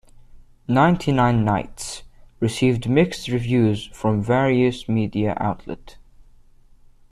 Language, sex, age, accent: English, male, under 19, United States English